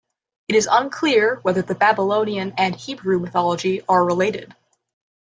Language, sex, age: English, female, under 19